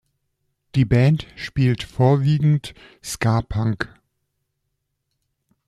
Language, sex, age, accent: German, male, 40-49, Deutschland Deutsch